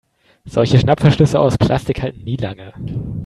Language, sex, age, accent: German, male, 19-29, Deutschland Deutsch